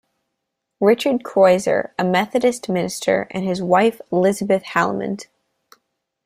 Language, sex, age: English, female, under 19